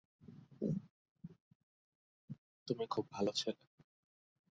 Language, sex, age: Bengali, male, under 19